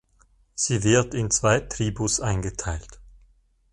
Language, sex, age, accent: German, male, 30-39, Schweizerdeutsch